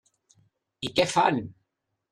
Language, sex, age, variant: Catalan, male, 60-69, Central